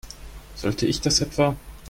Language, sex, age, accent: German, male, under 19, Deutschland Deutsch